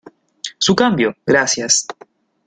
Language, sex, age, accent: Spanish, male, 19-29, Rioplatense: Argentina, Uruguay, este de Bolivia, Paraguay